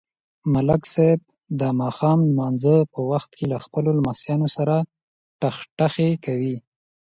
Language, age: Pashto, 19-29